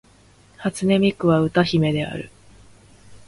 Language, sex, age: Japanese, female, 19-29